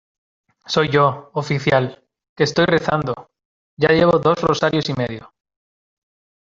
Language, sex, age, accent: Spanish, male, 19-29, España: Norte peninsular (Asturias, Castilla y León, Cantabria, País Vasco, Navarra, Aragón, La Rioja, Guadalajara, Cuenca)